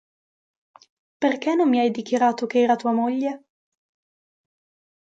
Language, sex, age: Italian, female, 19-29